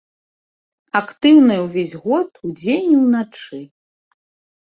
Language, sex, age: Belarusian, female, 40-49